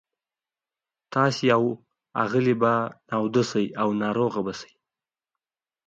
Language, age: Pashto, under 19